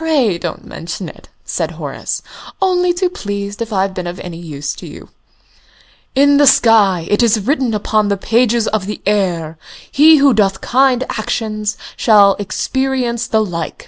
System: none